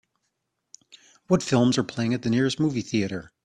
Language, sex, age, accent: English, male, 40-49, United States English